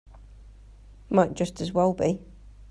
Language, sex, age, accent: English, female, 30-39, England English